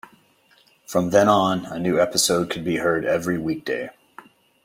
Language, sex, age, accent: English, male, 40-49, United States English